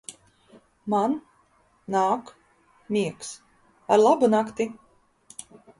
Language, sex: Latvian, female